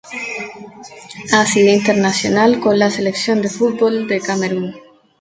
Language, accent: Spanish, Chileno: Chile, Cuyo